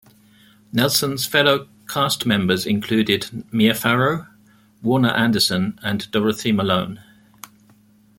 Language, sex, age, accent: English, male, 50-59, England English